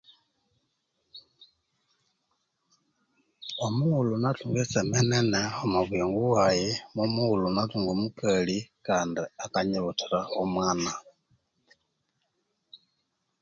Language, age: Konzo, 40-49